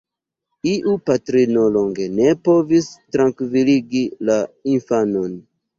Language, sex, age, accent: Esperanto, male, 30-39, Internacia